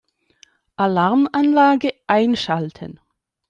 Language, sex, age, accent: German, male, 40-49, Deutschland Deutsch